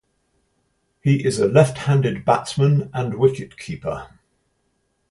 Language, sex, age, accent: English, male, 60-69, England English